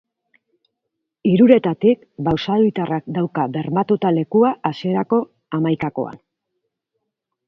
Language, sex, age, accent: Basque, female, 40-49, Mendebalekoa (Araba, Bizkaia, Gipuzkoako mendebaleko herri batzuk)